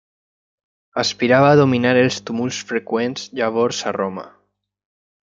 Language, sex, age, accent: Catalan, male, 19-29, valencià